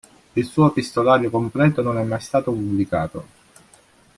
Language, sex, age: Italian, male, 40-49